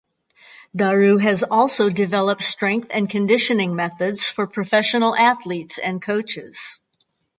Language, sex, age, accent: English, female, 60-69, United States English